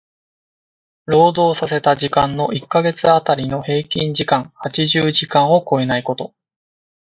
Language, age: Japanese, 19-29